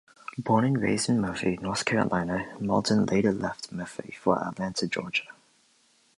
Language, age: English, 19-29